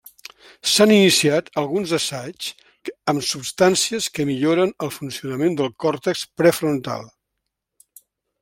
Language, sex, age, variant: Catalan, male, 70-79, Central